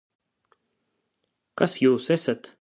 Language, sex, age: Latvian, male, 30-39